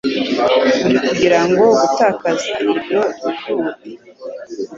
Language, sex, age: Kinyarwanda, female, 50-59